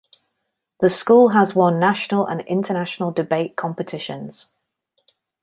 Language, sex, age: English, female, 30-39